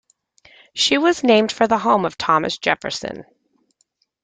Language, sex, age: English, female, 40-49